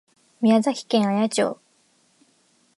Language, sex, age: Japanese, female, 19-29